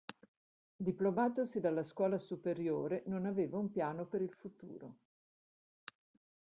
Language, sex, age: Italian, female, 60-69